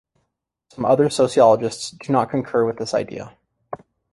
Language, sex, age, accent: English, male, 19-29, United States English